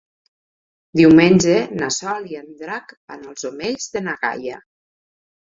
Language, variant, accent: Catalan, Nord-Occidental, Tortosí